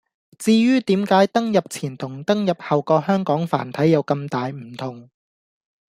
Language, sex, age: Cantonese, male, 19-29